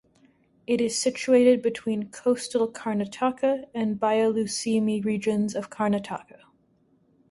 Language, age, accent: English, 19-29, United States English